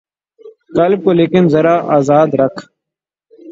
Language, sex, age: Urdu, male, 19-29